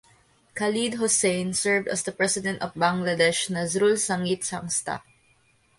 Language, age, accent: English, 19-29, United States English; Filipino